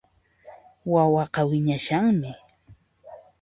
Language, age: Puno Quechua, 50-59